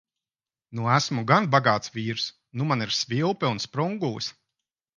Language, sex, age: Latvian, male, 40-49